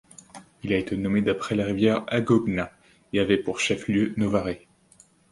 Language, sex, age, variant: French, male, 30-39, Français de métropole